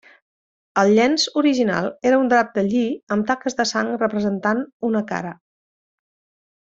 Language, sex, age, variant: Catalan, female, 50-59, Central